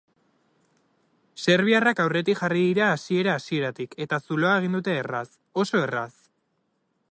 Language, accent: Basque, Erdialdekoa edo Nafarra (Gipuzkoa, Nafarroa)